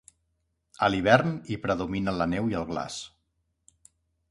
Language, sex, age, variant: Catalan, male, 40-49, Central